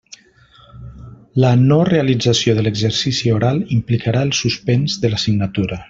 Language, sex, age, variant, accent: Catalan, male, 40-49, Valencià meridional, valencià